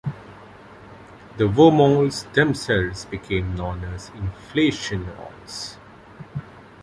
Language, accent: English, India and South Asia (India, Pakistan, Sri Lanka)